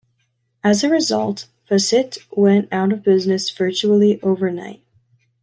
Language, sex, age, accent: English, female, 19-29, United States English